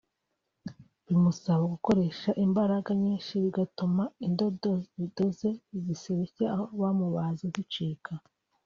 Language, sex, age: Kinyarwanda, female, 19-29